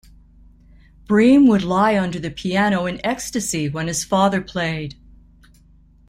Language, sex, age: English, female, 60-69